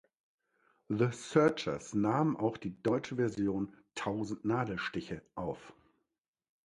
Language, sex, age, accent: German, male, 50-59, Deutschland Deutsch